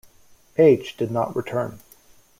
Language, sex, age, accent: English, male, 30-39, United States English